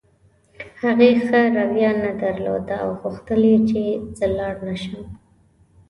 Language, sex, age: Pashto, female, 19-29